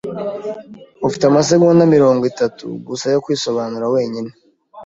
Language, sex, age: Kinyarwanda, male, 19-29